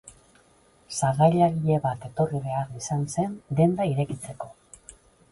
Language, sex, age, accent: Basque, female, 50-59, Mendebalekoa (Araba, Bizkaia, Gipuzkoako mendebaleko herri batzuk)